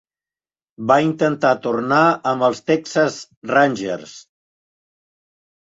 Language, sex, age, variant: Catalan, male, 70-79, Central